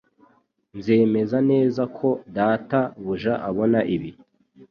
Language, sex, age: Kinyarwanda, male, 19-29